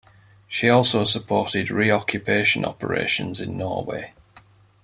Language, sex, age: English, male, 40-49